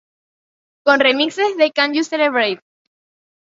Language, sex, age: Spanish, female, 19-29